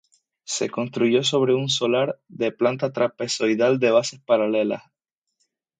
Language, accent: Spanish, España: Islas Canarias